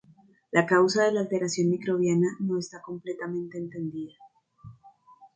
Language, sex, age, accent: Spanish, female, 40-49, Andino-Pacífico: Colombia, Perú, Ecuador, oeste de Bolivia y Venezuela andina